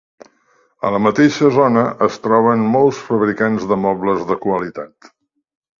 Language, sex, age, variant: Catalan, male, 60-69, Central